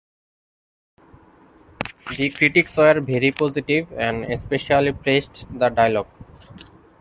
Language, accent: English, India and South Asia (India, Pakistan, Sri Lanka)